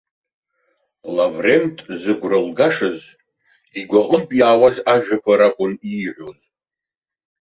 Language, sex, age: Abkhazian, male, 30-39